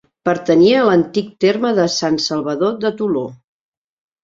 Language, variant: Catalan, Central